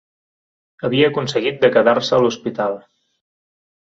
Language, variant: Catalan, Central